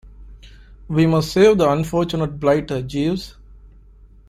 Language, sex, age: English, male, 30-39